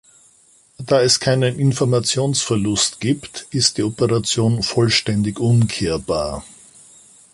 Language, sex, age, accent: German, male, 60-69, Österreichisches Deutsch